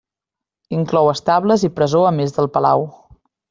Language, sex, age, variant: Catalan, female, 19-29, Central